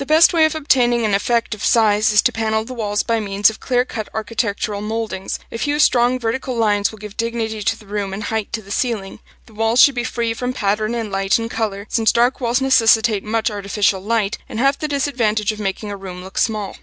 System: none